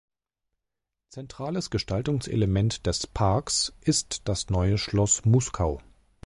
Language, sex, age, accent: German, male, 40-49, Deutschland Deutsch